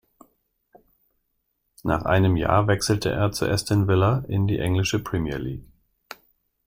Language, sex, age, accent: German, male, 40-49, Deutschland Deutsch